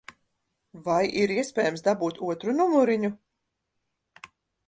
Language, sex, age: Latvian, female, 40-49